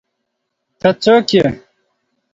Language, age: Pashto, 19-29